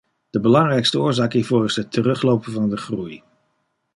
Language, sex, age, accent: Dutch, male, 40-49, Nederlands Nederlands